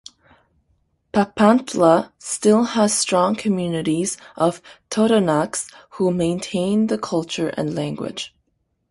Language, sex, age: English, female, 19-29